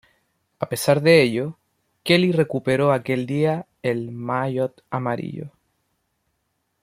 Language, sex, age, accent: Spanish, male, 19-29, Chileno: Chile, Cuyo